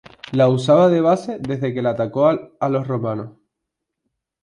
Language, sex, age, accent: Spanish, male, 19-29, España: Sur peninsular (Andalucia, Extremadura, Murcia)